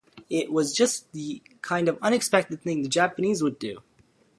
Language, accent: English, United States English